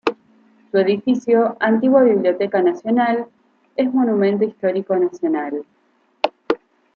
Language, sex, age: Spanish, female, 19-29